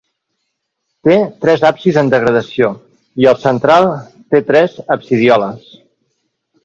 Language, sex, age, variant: Catalan, male, 40-49, Central